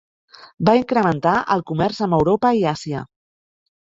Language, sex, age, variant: Catalan, female, 40-49, Central